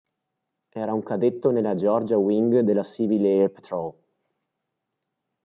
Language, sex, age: Italian, male, 30-39